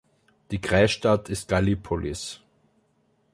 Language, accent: German, Österreichisches Deutsch